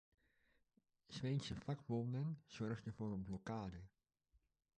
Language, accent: Dutch, Nederlands Nederlands